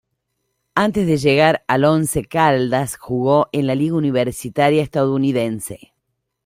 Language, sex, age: Spanish, female, 50-59